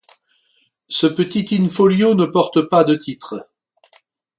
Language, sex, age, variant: French, male, 50-59, Français de métropole